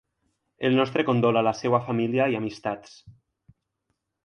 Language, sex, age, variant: Catalan, male, 19-29, Central